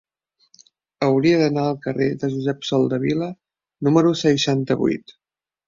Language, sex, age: Catalan, male, 30-39